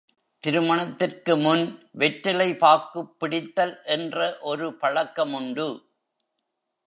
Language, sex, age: Tamil, male, 70-79